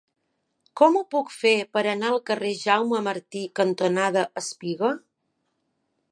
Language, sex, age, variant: Catalan, female, 50-59, Balear